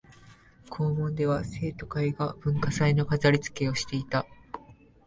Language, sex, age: Japanese, male, 19-29